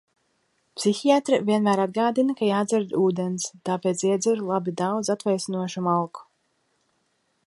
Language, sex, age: Latvian, female, 30-39